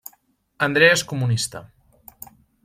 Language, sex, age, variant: Catalan, male, 19-29, Central